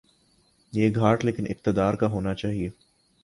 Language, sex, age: Urdu, male, 19-29